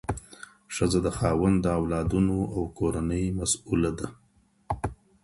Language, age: Pashto, 40-49